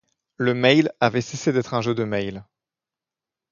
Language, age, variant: French, 19-29, Français de métropole